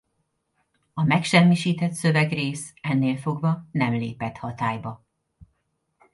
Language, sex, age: Hungarian, female, 40-49